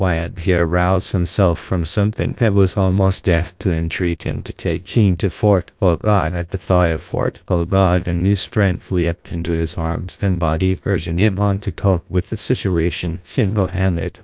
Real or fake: fake